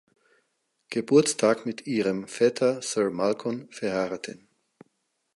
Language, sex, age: German, male, 50-59